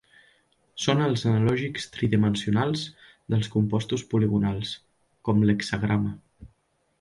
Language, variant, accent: Catalan, Central, Barcelona